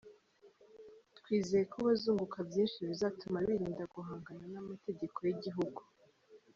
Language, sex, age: Kinyarwanda, female, under 19